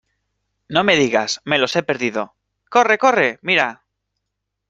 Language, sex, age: Spanish, male, 19-29